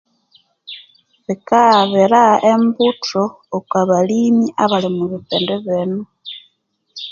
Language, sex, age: Konzo, female, 30-39